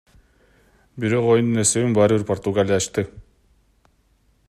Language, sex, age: Kyrgyz, male, 19-29